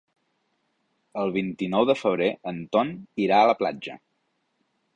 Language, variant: Catalan, Central